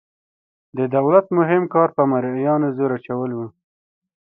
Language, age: Pashto, 19-29